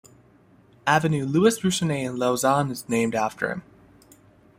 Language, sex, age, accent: English, male, under 19, United States English